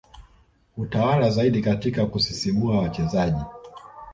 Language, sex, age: Swahili, male, 19-29